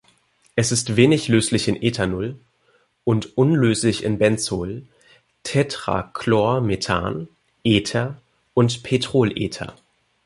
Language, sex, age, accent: German, male, 19-29, Deutschland Deutsch